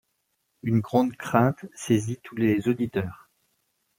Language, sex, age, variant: French, male, 40-49, Français de métropole